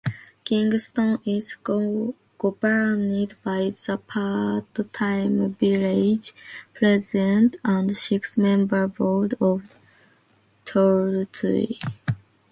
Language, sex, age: English, female, 19-29